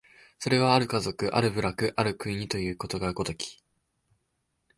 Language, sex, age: Japanese, male, 19-29